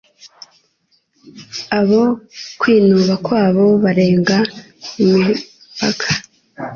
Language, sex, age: Kinyarwanda, female, under 19